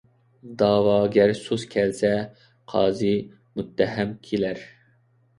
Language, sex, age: Uyghur, male, 19-29